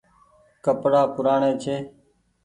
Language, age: Goaria, 19-29